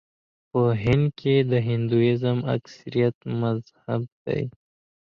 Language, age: Pashto, 19-29